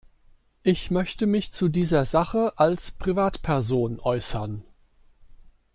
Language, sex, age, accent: German, male, 50-59, Deutschland Deutsch